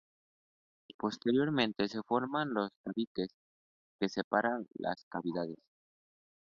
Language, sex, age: Spanish, male, 19-29